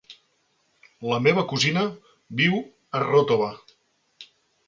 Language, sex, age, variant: Catalan, male, 40-49, Central